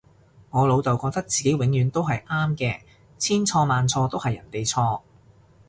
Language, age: Cantonese, 40-49